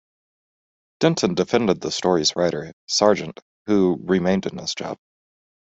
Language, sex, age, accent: English, male, 19-29, United States English